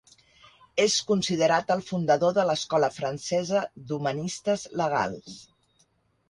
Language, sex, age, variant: Catalan, female, 60-69, Central